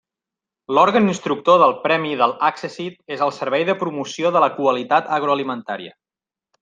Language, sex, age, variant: Catalan, male, 40-49, Central